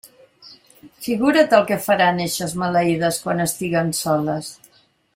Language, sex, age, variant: Catalan, female, 60-69, Central